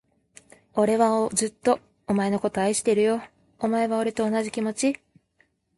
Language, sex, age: Japanese, female, 19-29